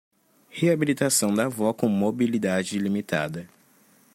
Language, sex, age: Portuguese, male, 19-29